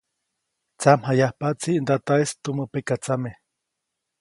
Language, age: Copainalá Zoque, 19-29